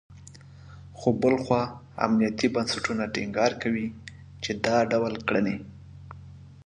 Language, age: Pashto, 30-39